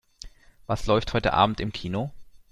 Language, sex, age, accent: German, male, 19-29, Deutschland Deutsch